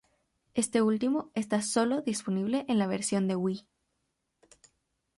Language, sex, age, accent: Spanish, female, under 19, América central